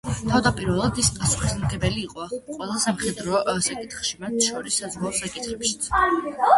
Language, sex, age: Georgian, female, under 19